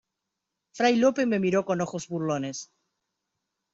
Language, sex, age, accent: Spanish, female, 40-49, Rioplatense: Argentina, Uruguay, este de Bolivia, Paraguay